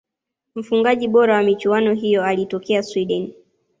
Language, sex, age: Swahili, female, 19-29